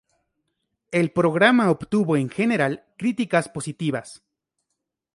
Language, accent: Spanish, México